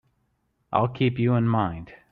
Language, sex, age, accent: English, male, 30-39, United States English